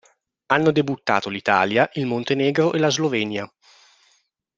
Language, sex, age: Italian, male, 19-29